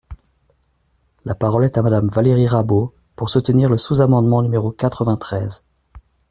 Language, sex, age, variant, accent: French, male, 40-49, Français d'Amérique du Nord, Français du Canada